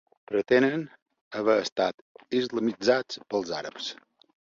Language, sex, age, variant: Catalan, male, 50-59, Balear